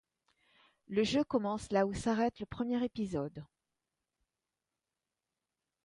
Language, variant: French, Français de métropole